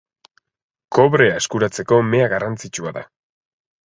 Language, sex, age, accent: Basque, male, 19-29, Erdialdekoa edo Nafarra (Gipuzkoa, Nafarroa)